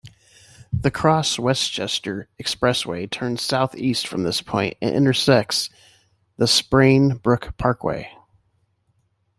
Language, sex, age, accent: English, male, 50-59, United States English